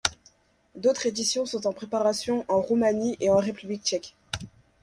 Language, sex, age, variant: French, female, under 19, Français de métropole